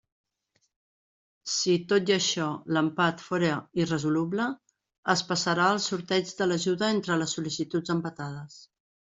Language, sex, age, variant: Catalan, female, 50-59, Central